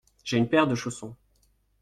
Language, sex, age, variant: French, male, 30-39, Français de métropole